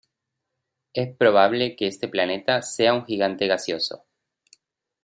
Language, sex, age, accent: Spanish, male, 30-39, Rioplatense: Argentina, Uruguay, este de Bolivia, Paraguay